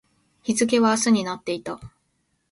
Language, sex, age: Japanese, female, 19-29